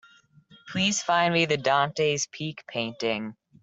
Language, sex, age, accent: English, male, under 19, United States English